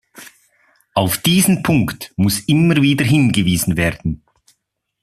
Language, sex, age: German, male, 30-39